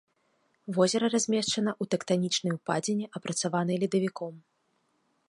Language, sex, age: Belarusian, female, 19-29